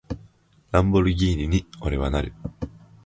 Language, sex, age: Japanese, male, 19-29